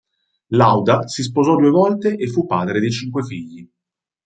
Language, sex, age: Italian, male, 30-39